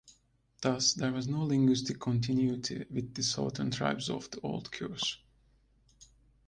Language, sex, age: English, male, 30-39